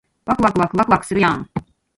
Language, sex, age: Japanese, female, 40-49